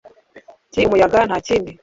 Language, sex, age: Kinyarwanda, female, 30-39